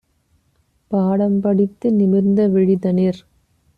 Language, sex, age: Tamil, female, 30-39